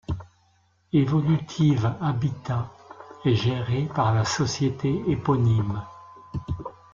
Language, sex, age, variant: French, male, 60-69, Français de métropole